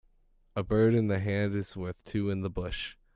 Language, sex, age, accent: English, male, under 19, United States English